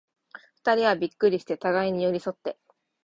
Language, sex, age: Japanese, female, 19-29